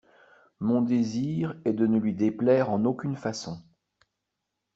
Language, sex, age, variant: French, male, 50-59, Français de métropole